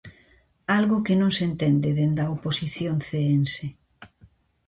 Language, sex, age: Galician, female, 60-69